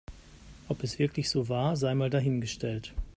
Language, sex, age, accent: German, male, 50-59, Deutschland Deutsch